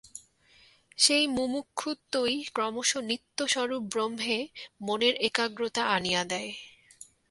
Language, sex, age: Bengali, female, 19-29